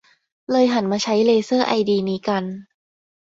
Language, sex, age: Thai, female, under 19